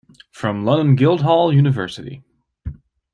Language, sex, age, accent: English, male, 30-39, United States English